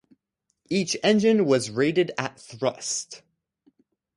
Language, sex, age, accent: English, male, under 19, United States English